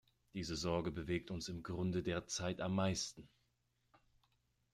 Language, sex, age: German, male, 30-39